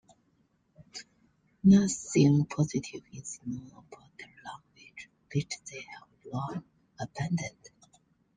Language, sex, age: English, female, 30-39